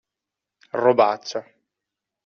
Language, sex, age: Italian, male, 19-29